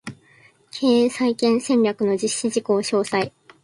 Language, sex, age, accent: Japanese, female, 19-29, 標準語